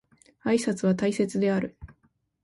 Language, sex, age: Japanese, female, 19-29